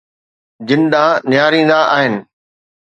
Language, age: Sindhi, 40-49